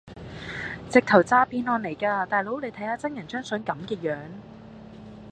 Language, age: Cantonese, 19-29